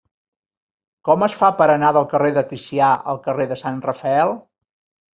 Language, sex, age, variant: Catalan, male, 50-59, Central